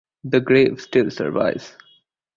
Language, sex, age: English, male, 19-29